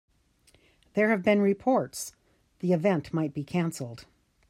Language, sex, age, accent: English, female, 60-69, United States English